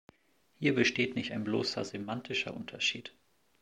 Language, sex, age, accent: German, male, 19-29, Deutschland Deutsch